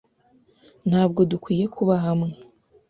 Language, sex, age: Kinyarwanda, female, 19-29